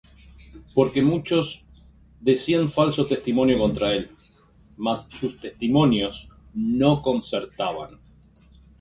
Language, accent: Spanish, Rioplatense: Argentina, Uruguay, este de Bolivia, Paraguay